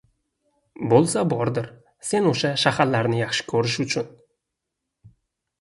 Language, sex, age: Uzbek, male, 19-29